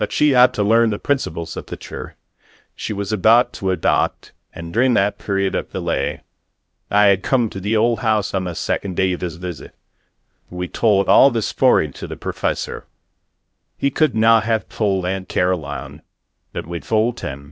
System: TTS, VITS